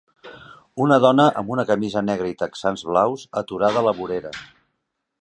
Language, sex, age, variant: Catalan, male, 50-59, Central